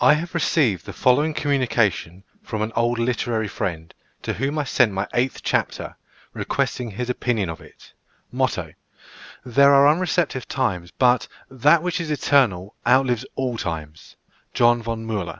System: none